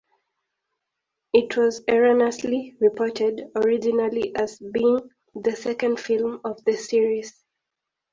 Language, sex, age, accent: English, female, 19-29, United States English